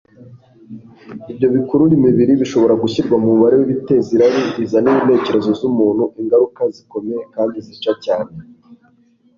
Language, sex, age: Kinyarwanda, male, 19-29